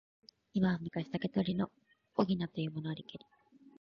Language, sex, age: Japanese, female, 19-29